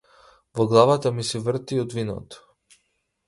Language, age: Macedonian, 19-29